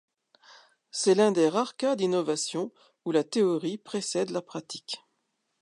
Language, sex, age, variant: French, female, 50-59, Français de métropole